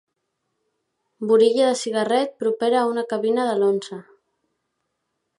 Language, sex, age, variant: Catalan, female, 19-29, Central